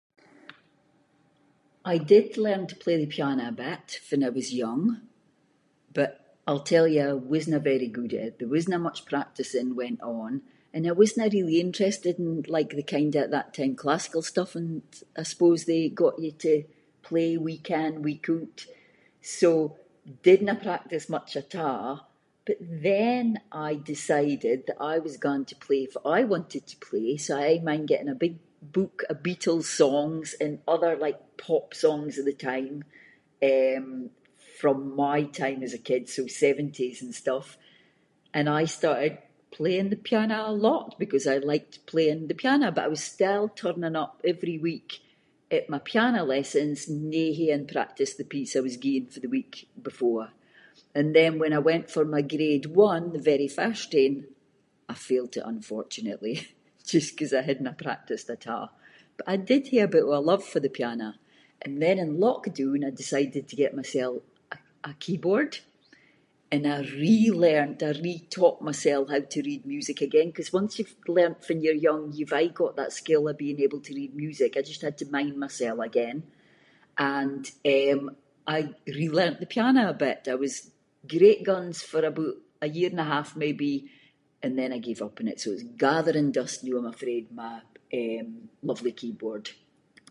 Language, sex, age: Scots, female, 50-59